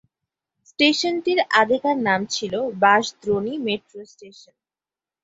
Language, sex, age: Bengali, female, 19-29